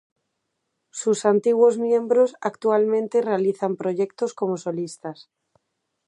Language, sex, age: Spanish, female, 30-39